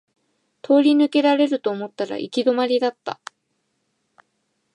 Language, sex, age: Japanese, female, 19-29